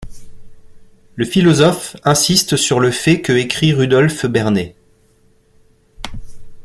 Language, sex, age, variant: French, male, 30-39, Français de métropole